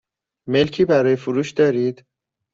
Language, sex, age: Persian, male, 19-29